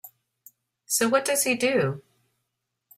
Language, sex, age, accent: English, male, 50-59, United States English